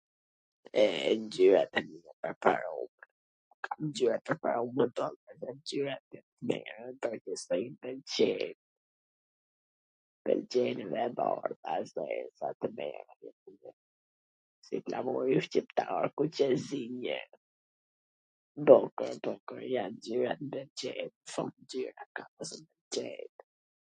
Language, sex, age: Gheg Albanian, female, 50-59